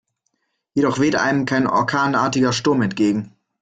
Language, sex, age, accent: German, male, 19-29, Deutschland Deutsch